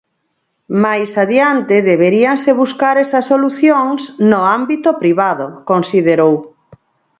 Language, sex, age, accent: Galician, female, 50-59, Normativo (estándar)